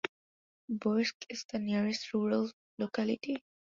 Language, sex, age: English, female, 19-29